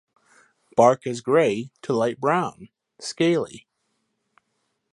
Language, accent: English, United States English